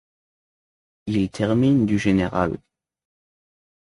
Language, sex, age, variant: French, male, under 19, Français de métropole